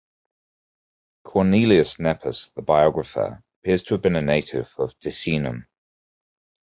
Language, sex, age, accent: English, male, 30-39, England English